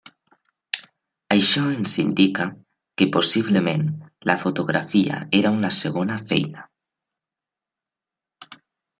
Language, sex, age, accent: Catalan, male, under 19, valencià